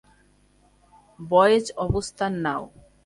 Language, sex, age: Bengali, male, 19-29